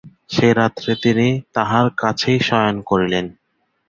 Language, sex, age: Bengali, male, 19-29